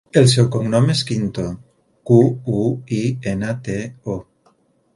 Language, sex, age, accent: Catalan, male, 50-59, valencià